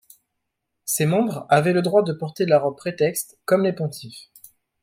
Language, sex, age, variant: French, male, 19-29, Français de métropole